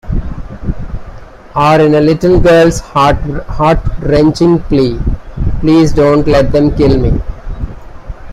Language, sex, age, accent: English, male, 40-49, India and South Asia (India, Pakistan, Sri Lanka)